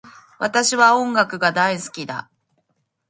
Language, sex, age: Japanese, female, 40-49